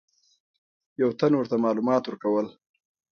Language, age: Pashto, 30-39